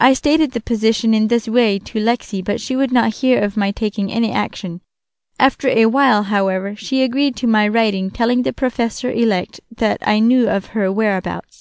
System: none